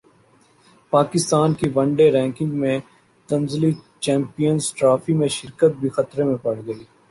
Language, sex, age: Urdu, male, 19-29